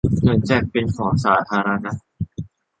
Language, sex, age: Thai, male, under 19